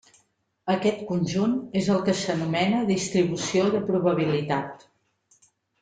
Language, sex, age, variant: Catalan, female, 50-59, Central